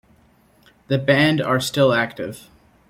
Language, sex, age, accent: English, male, 19-29, United States English